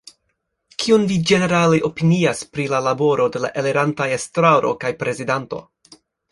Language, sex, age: Esperanto, male, 30-39